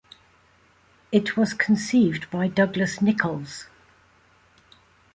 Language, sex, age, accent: English, female, 70-79, England English